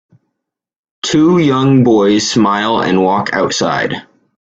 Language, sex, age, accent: English, male, 19-29, United States English